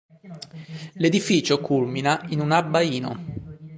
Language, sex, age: Italian, male, 40-49